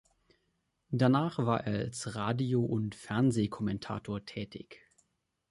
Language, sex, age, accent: German, male, 19-29, Deutschland Deutsch